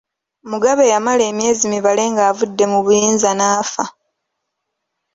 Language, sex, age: Ganda, female, 19-29